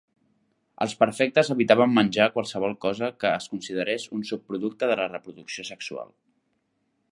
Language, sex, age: Catalan, male, 19-29